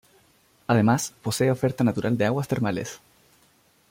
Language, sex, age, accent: Spanish, male, 19-29, Chileno: Chile, Cuyo